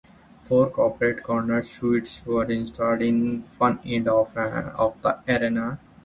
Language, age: English, 19-29